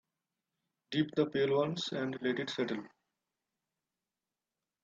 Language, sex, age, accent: English, male, 19-29, India and South Asia (India, Pakistan, Sri Lanka)